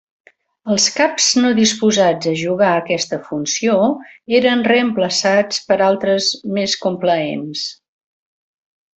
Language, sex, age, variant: Catalan, female, 60-69, Central